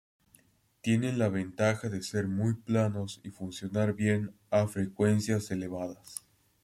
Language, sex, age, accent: Spanish, male, under 19, Andino-Pacífico: Colombia, Perú, Ecuador, oeste de Bolivia y Venezuela andina